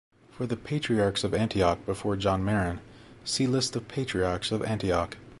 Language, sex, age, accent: English, male, 30-39, United States English